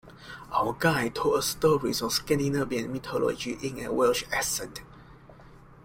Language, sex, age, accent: English, male, 19-29, Malaysian English